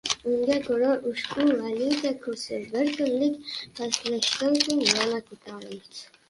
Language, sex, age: Uzbek, male, 19-29